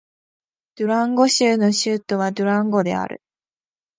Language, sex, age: Japanese, female, 19-29